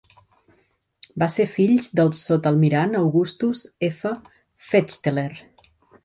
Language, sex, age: Catalan, female, 50-59